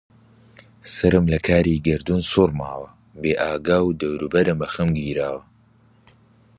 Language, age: Central Kurdish, 19-29